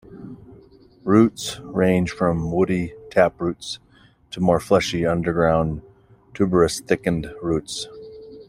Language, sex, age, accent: English, male, 50-59, United States English